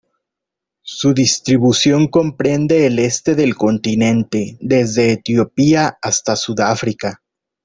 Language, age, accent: Spanish, 30-39, México